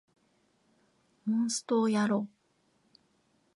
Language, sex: Japanese, female